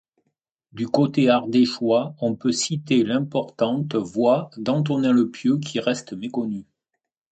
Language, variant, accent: French, Français de métropole, Français du sud de la France